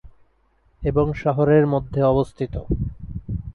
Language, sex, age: Bengali, male, 19-29